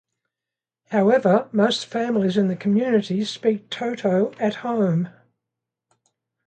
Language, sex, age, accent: English, female, 70-79, Australian English